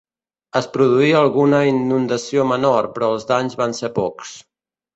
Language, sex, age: Catalan, male, 40-49